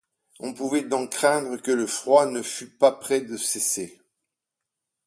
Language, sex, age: French, male, 60-69